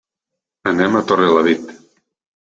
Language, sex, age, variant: Catalan, male, 40-49, Central